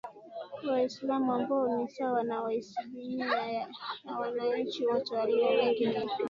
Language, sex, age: Swahili, female, 19-29